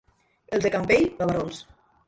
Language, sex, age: Catalan, female, 19-29